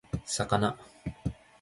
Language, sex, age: Japanese, male, under 19